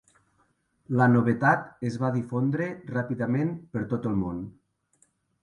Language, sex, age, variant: Catalan, male, 30-39, Nord-Occidental